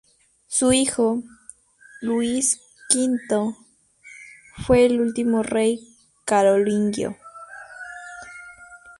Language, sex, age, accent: Spanish, female, under 19, México